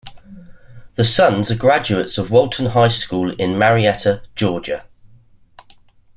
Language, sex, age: English, male, 50-59